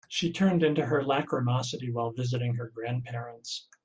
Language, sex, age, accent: English, male, 70-79, United States English